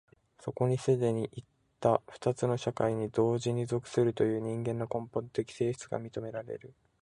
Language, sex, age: Japanese, male, 19-29